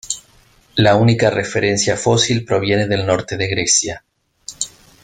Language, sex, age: Spanish, male, 50-59